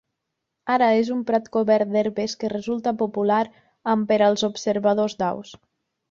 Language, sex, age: Catalan, female, 30-39